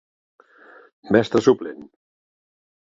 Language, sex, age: Catalan, male, 60-69